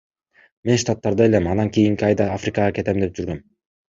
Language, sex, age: Kyrgyz, male, under 19